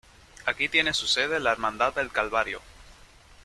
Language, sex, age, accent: Spanish, male, under 19, España: Islas Canarias